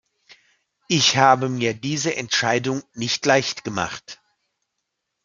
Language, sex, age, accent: German, male, 50-59, Deutschland Deutsch